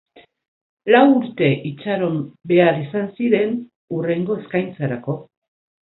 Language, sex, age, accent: Basque, female, 50-59, Mendebalekoa (Araba, Bizkaia, Gipuzkoako mendebaleko herri batzuk)